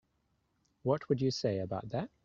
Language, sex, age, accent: English, male, 30-39, New Zealand English